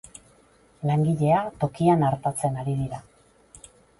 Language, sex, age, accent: Basque, female, 50-59, Mendebalekoa (Araba, Bizkaia, Gipuzkoako mendebaleko herri batzuk)